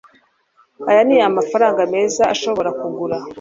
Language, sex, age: Kinyarwanda, female, 30-39